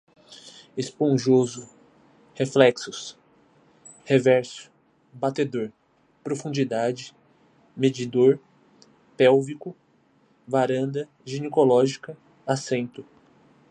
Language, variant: Portuguese, Portuguese (Brasil)